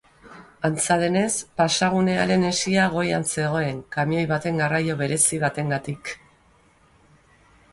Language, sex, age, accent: Basque, female, 50-59, Mendebalekoa (Araba, Bizkaia, Gipuzkoako mendebaleko herri batzuk)